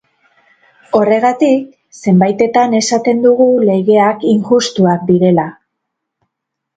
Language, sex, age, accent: Basque, female, 50-59, Mendebalekoa (Araba, Bizkaia, Gipuzkoako mendebaleko herri batzuk)